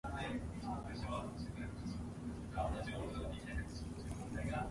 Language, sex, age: English, male, 19-29